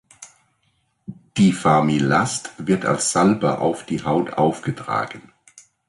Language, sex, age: German, male, 50-59